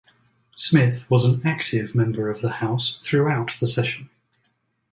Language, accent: English, England English